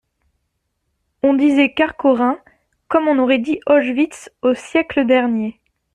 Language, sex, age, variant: French, female, 19-29, Français de métropole